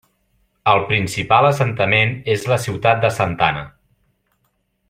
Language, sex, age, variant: Catalan, male, 30-39, Central